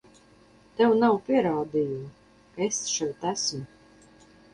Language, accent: Latvian, Kurzeme